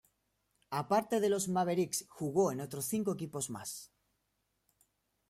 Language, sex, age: Spanish, male, 19-29